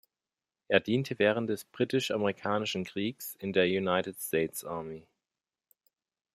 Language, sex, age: German, male, 40-49